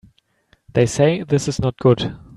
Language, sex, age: English, male, 19-29